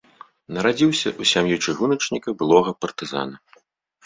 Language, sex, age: Belarusian, male, 30-39